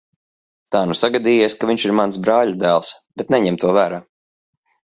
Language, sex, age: Latvian, male, 30-39